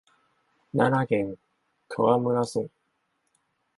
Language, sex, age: Japanese, male, 19-29